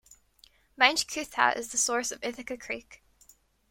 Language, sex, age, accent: English, female, 19-29, Irish English